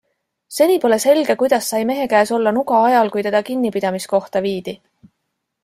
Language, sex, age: Estonian, female, 40-49